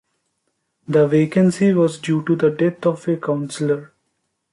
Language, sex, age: English, male, 19-29